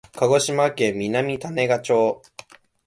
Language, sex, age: Japanese, male, 19-29